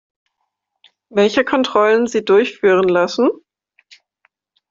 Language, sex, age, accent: German, female, 19-29, Deutschland Deutsch